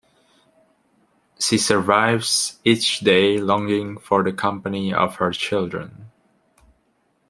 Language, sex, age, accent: English, male, 19-29, Singaporean English